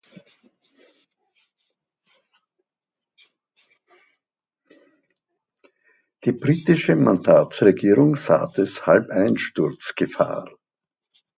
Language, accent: German, Österreichisches Deutsch